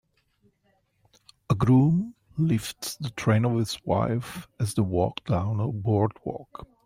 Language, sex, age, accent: English, male, 60-69, United States English